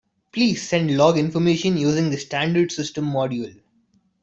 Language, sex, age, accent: English, male, 19-29, India and South Asia (India, Pakistan, Sri Lanka)